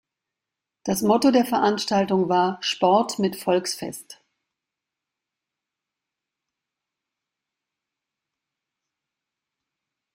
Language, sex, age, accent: German, female, 60-69, Deutschland Deutsch